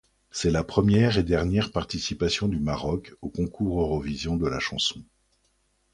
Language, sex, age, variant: French, male, 50-59, Français de métropole